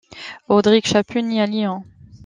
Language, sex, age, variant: French, female, 30-39, Français de métropole